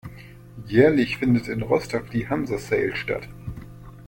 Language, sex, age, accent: German, male, 40-49, Deutschland Deutsch